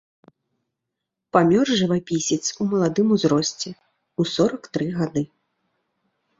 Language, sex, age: Belarusian, female, 30-39